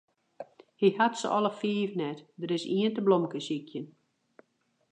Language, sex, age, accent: Western Frisian, female, 60-69, Wâldfrysk